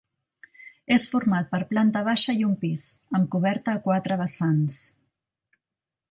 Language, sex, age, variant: Catalan, female, 40-49, Central